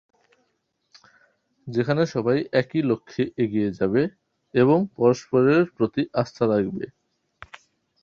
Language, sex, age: Bengali, male, 19-29